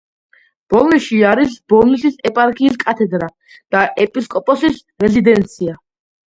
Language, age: Georgian, under 19